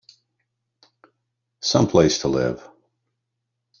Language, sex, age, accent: English, male, 50-59, United States English